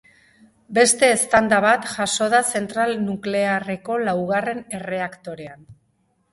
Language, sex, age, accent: Basque, female, 40-49, Mendebalekoa (Araba, Bizkaia, Gipuzkoako mendebaleko herri batzuk)